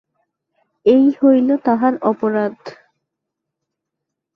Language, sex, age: Bengali, female, 19-29